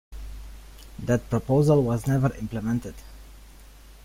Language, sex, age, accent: English, male, 19-29, United States English